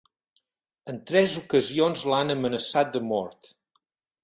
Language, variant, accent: Catalan, Central, Girona